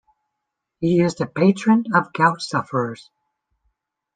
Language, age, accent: English, 30-39, United States English